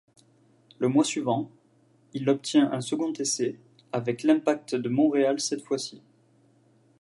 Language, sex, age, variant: French, male, 19-29, Français de métropole